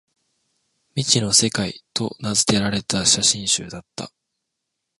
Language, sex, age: Japanese, male, 19-29